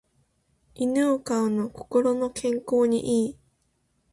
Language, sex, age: Japanese, female, 19-29